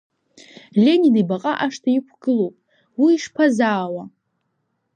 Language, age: Abkhazian, under 19